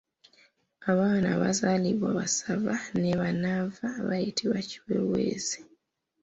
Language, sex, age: Ganda, female, 30-39